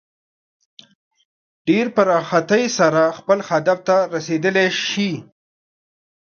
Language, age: Pashto, 30-39